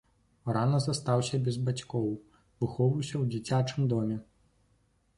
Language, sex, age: Belarusian, male, 19-29